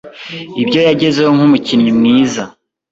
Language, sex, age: Kinyarwanda, male, 19-29